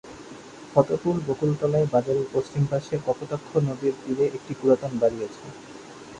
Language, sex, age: Bengali, male, 19-29